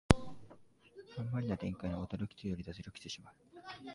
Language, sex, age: Japanese, male, 19-29